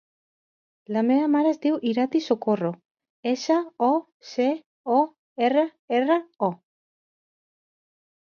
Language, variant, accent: Catalan, Central, central